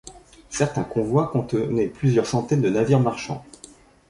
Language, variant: French, Français de métropole